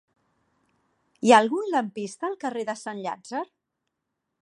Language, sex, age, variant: Catalan, female, 40-49, Central